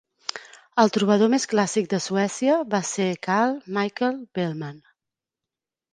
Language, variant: Catalan, Central